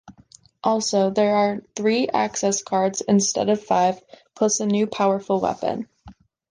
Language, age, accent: English, 19-29, United States English